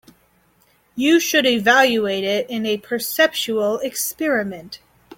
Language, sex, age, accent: English, female, 19-29, United States English